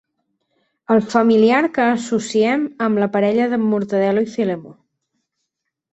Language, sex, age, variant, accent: Catalan, female, 30-39, Central, Neutre